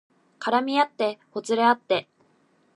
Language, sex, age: Japanese, female, 19-29